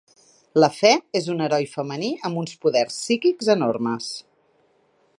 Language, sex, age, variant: Catalan, female, 50-59, Central